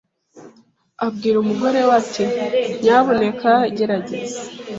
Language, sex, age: Kinyarwanda, female, 19-29